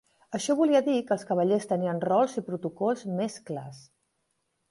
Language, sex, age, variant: Catalan, female, 40-49, Central